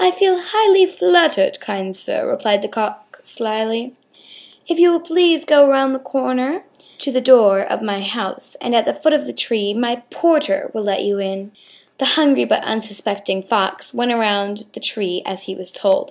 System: none